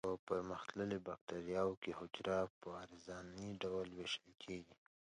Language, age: Pashto, 19-29